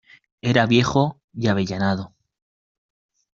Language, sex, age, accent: Spanish, male, 19-29, España: Centro-Sur peninsular (Madrid, Toledo, Castilla-La Mancha)